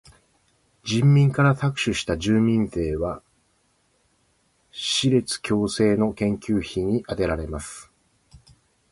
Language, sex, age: Japanese, male, 50-59